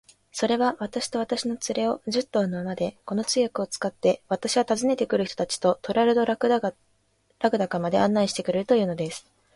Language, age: Japanese, 19-29